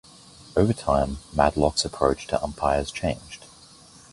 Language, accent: English, Australian English